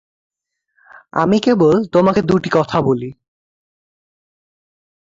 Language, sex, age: Bengali, male, 19-29